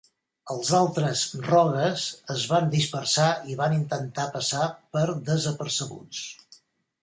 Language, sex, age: Catalan, male, 80-89